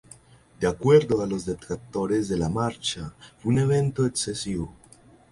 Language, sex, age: Spanish, male, under 19